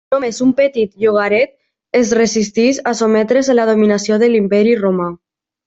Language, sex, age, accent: Catalan, female, under 19, valencià